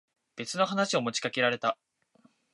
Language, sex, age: Japanese, male, 19-29